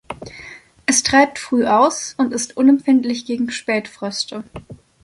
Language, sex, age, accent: German, female, 19-29, Deutschland Deutsch